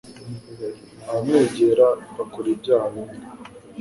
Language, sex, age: Kinyarwanda, male, 19-29